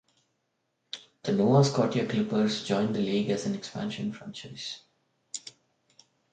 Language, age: English, 19-29